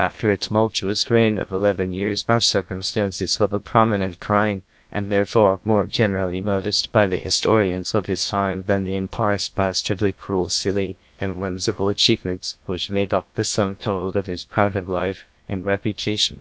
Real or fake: fake